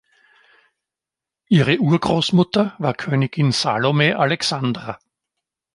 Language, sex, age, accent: German, male, 50-59, Österreichisches Deutsch